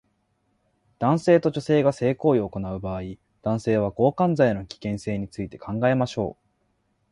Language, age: Japanese, 19-29